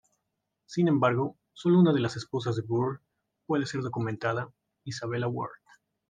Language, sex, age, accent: Spanish, male, 19-29, México